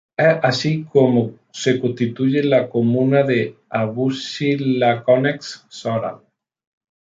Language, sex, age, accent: Spanish, male, 19-29, España: Sur peninsular (Andalucia, Extremadura, Murcia)